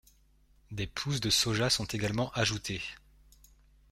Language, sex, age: French, male, 30-39